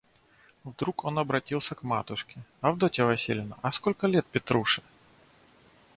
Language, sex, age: Russian, male, 30-39